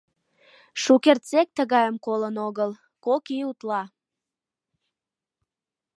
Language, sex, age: Mari, female, 19-29